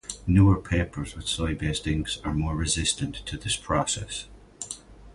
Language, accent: English, Irish English